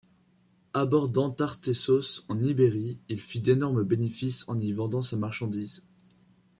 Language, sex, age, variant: French, male, under 19, Français de métropole